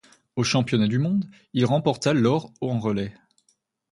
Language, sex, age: French, female, 19-29